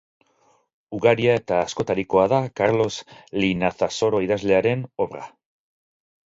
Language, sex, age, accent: Basque, male, 50-59, Mendebalekoa (Araba, Bizkaia, Gipuzkoako mendebaleko herri batzuk)